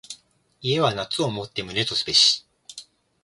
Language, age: Japanese, 19-29